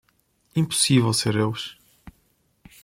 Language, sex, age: Portuguese, male, 19-29